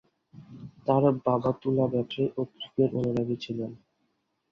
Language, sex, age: Bengali, male, 19-29